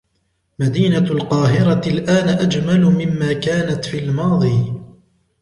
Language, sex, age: Arabic, male, 19-29